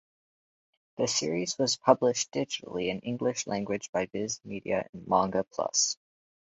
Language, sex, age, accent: English, male, under 19, United States English